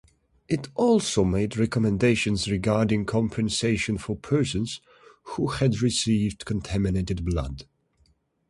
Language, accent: English, England English